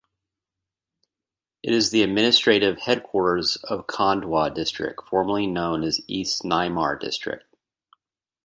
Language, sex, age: English, male, 40-49